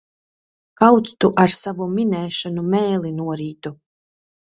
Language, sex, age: Latvian, female, 30-39